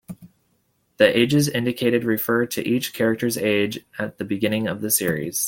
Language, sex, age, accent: English, male, 19-29, United States English